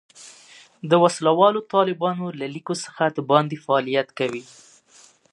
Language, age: Pashto, 30-39